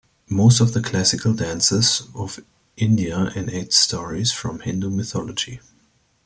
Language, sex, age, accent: English, male, 19-29, United States English